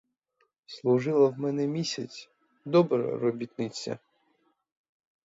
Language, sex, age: Ukrainian, male, 19-29